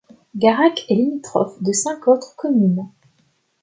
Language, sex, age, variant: French, female, 19-29, Français de métropole